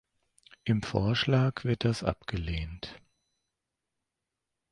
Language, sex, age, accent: German, male, 50-59, Deutschland Deutsch